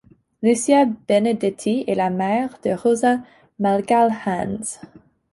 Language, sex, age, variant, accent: French, female, 19-29, Français d'Amérique du Nord, Français du Canada